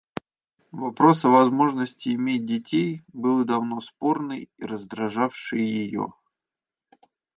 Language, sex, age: Russian, male, 30-39